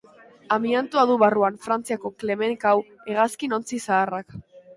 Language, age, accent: Basque, under 19, Mendebalekoa (Araba, Bizkaia, Gipuzkoako mendebaleko herri batzuk)